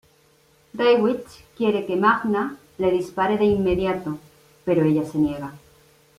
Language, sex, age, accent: Spanish, female, 50-59, España: Centro-Sur peninsular (Madrid, Toledo, Castilla-La Mancha)